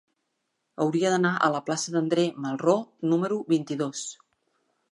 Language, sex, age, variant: Catalan, female, 50-59, Central